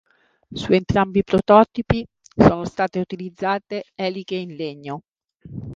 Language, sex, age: Italian, female, 40-49